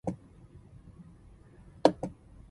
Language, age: English, under 19